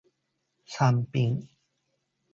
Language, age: Japanese, 50-59